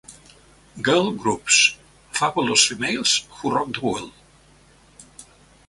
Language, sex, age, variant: Catalan, male, 70-79, Central